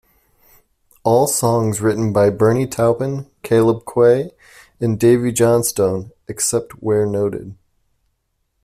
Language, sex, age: English, male, 30-39